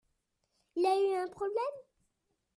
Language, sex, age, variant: French, male, 30-39, Français de métropole